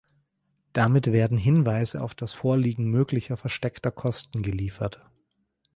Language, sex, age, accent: German, male, 30-39, Deutschland Deutsch